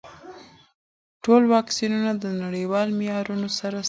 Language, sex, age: Pashto, female, 19-29